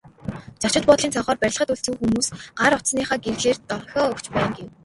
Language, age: Mongolian, 19-29